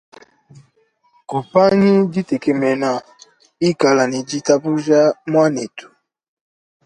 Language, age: Luba-Lulua, 30-39